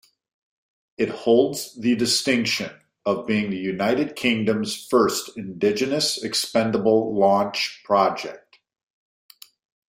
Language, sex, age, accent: English, male, 50-59, United States English